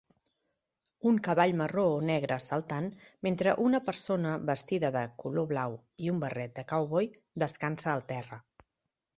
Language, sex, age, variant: Catalan, female, 40-49, Central